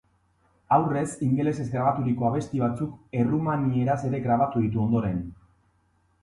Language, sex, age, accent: Basque, male, 30-39, Erdialdekoa edo Nafarra (Gipuzkoa, Nafarroa)